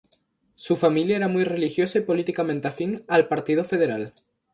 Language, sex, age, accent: Spanish, male, 19-29, España: Islas Canarias